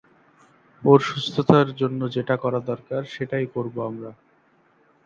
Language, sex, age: Bengali, male, 19-29